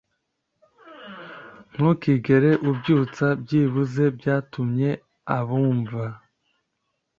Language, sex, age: Kinyarwanda, male, 19-29